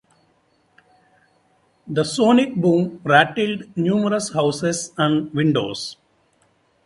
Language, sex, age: English, male, 19-29